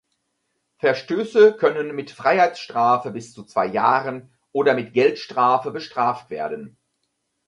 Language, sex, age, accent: German, male, 50-59, Deutschland Deutsch